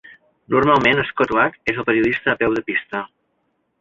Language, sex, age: Catalan, male, 60-69